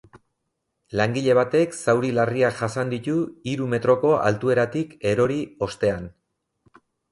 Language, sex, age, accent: Basque, male, 40-49, Erdialdekoa edo Nafarra (Gipuzkoa, Nafarroa)